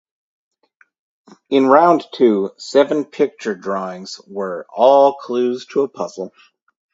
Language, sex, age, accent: English, male, 30-39, United States English